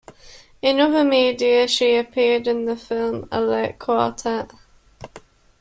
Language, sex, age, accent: English, female, 19-29, England English